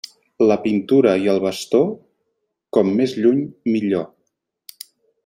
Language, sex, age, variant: Catalan, male, 40-49, Central